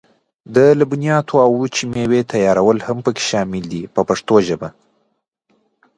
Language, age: Pashto, 19-29